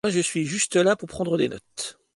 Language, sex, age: French, male, 40-49